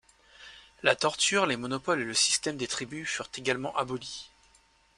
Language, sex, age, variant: French, male, 30-39, Français de métropole